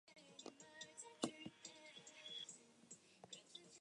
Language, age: English, under 19